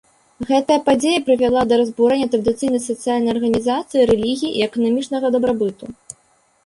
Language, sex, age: Belarusian, female, 19-29